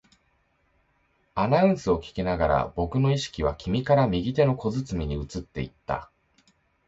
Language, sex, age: Japanese, male, 19-29